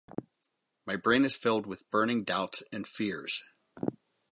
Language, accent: English, United States English